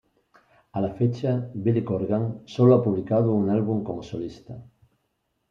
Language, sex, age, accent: Spanish, male, 50-59, España: Sur peninsular (Andalucia, Extremadura, Murcia)